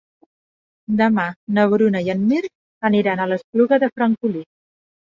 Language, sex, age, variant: Catalan, female, 40-49, Central